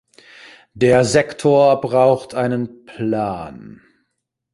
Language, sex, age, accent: German, male, 40-49, Deutschland Deutsch